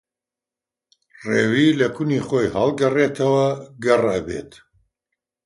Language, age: Central Kurdish, 60-69